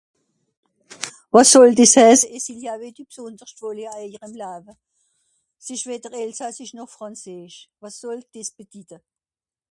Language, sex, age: Swiss German, female, 60-69